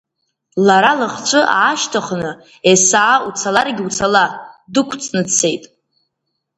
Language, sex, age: Abkhazian, female, under 19